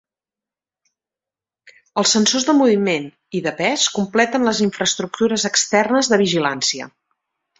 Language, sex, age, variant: Catalan, female, 50-59, Central